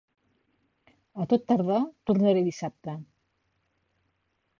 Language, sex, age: Catalan, female, 50-59